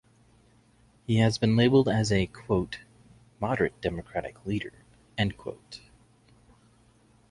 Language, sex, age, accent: English, male, 30-39, United States English